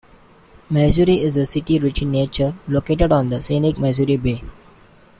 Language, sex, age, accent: English, male, 19-29, India and South Asia (India, Pakistan, Sri Lanka)